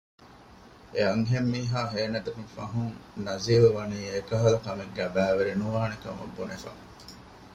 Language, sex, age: Divehi, male, 30-39